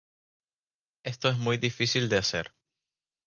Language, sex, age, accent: Spanish, male, 19-29, España: Islas Canarias